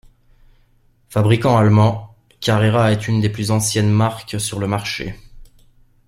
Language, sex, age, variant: French, male, 30-39, Français de métropole